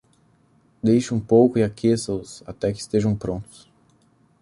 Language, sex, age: Portuguese, male, 19-29